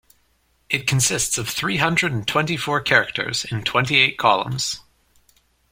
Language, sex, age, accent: English, male, under 19, Canadian English